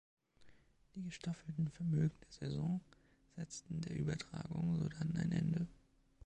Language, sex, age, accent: German, male, 19-29, Deutschland Deutsch